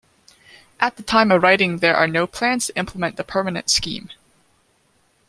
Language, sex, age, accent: English, female, 19-29, Canadian English